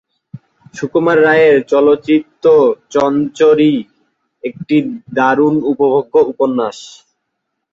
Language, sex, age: Bengali, male, 19-29